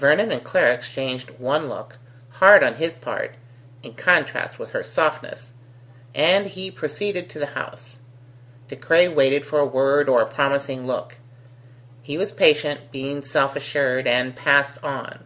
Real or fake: real